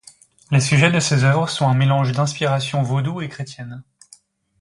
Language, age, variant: French, 19-29, Français de métropole